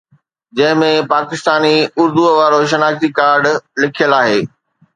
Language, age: Sindhi, 40-49